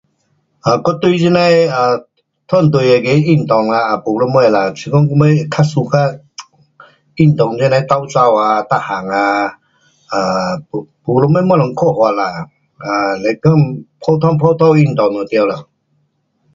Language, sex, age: Pu-Xian Chinese, male, 60-69